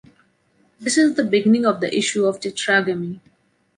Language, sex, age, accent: English, female, 19-29, India and South Asia (India, Pakistan, Sri Lanka)